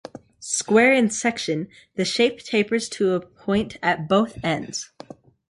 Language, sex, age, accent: English, male, under 19, United States English